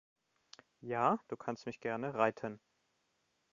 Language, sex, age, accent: German, male, 30-39, Deutschland Deutsch